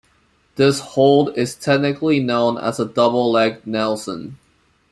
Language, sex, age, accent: English, male, 19-29, United States English